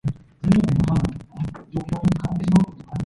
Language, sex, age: English, female, 19-29